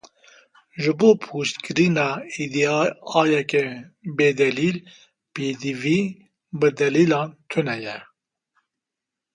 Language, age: Kurdish, 50-59